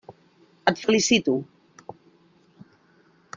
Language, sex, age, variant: Catalan, female, 40-49, Central